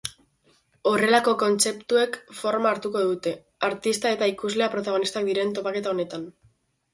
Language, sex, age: Basque, female, under 19